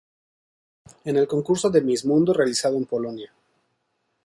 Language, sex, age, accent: Spanish, male, 30-39, México